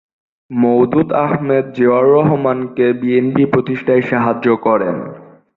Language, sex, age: Bengali, male, under 19